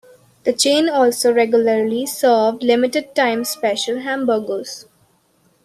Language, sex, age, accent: English, female, under 19, India and South Asia (India, Pakistan, Sri Lanka)